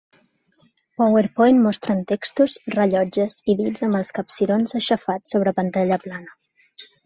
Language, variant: Catalan, Central